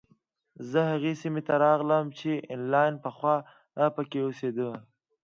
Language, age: Pashto, under 19